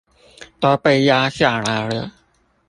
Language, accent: Chinese, 出生地：臺北市